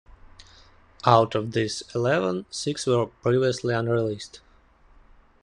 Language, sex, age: English, male, 19-29